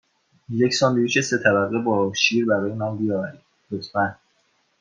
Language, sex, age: Persian, male, 19-29